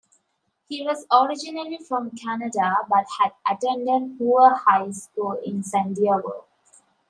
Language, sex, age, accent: English, female, 19-29, England English